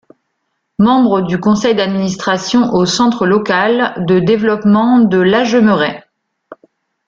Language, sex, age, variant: French, female, 40-49, Français de métropole